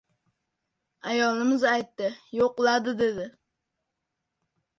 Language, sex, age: Uzbek, male, under 19